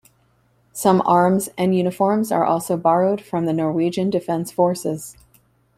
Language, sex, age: English, female, 40-49